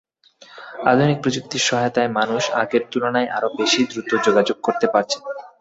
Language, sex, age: Bengali, male, 19-29